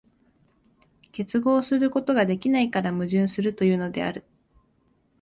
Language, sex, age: Japanese, female, 19-29